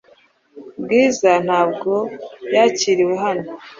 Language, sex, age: Kinyarwanda, female, 30-39